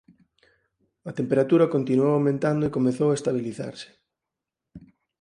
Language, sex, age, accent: Galician, male, 30-39, Normativo (estándar)